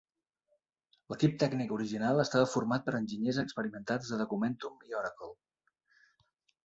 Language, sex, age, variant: Catalan, male, 40-49, Central